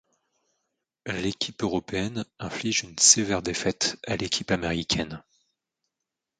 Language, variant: French, Français de métropole